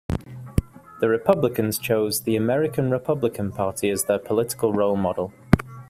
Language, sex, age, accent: English, male, 19-29, England English